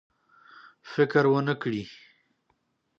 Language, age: Pashto, 40-49